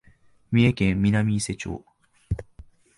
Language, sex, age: Japanese, male, 19-29